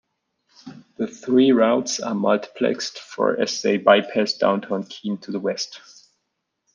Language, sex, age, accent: English, male, 19-29, United States English